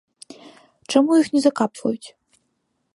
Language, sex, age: Belarusian, female, under 19